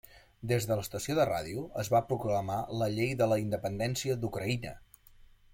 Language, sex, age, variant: Catalan, male, 40-49, Central